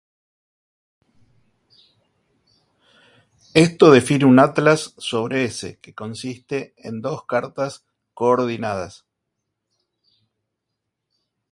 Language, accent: Spanish, Rioplatense: Argentina, Uruguay, este de Bolivia, Paraguay